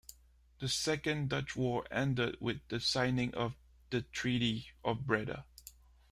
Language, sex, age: English, male, 30-39